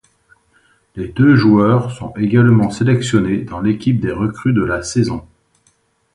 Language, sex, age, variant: French, male, 50-59, Français de métropole